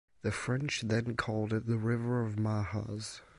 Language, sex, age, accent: English, male, under 19, Canadian English